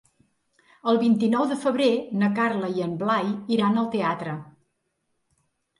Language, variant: Catalan, Central